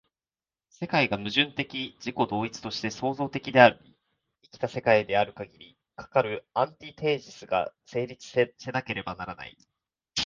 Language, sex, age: Japanese, male, 19-29